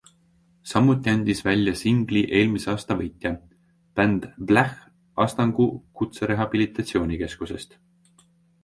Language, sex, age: Estonian, male, 19-29